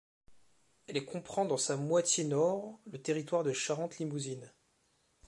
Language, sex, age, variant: French, male, 19-29, Français de métropole